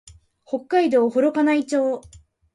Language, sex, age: Japanese, female, under 19